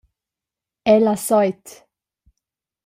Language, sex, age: Romansh, female, 19-29